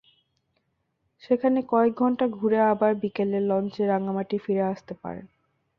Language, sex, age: Bengali, female, 19-29